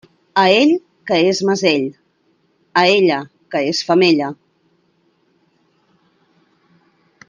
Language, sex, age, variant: Catalan, female, 40-49, Central